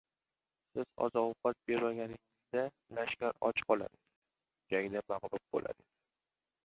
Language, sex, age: Uzbek, male, 19-29